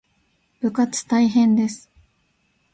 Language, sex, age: Japanese, female, under 19